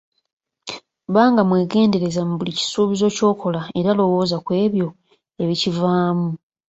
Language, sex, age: Ganda, female, 19-29